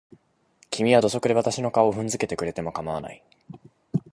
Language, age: Japanese, 19-29